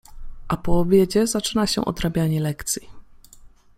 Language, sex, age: Polish, female, 19-29